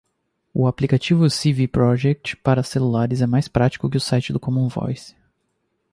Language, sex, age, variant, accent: Portuguese, male, 19-29, Portuguese (Brasil), Paulista